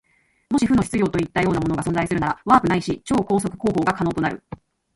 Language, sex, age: Japanese, female, 40-49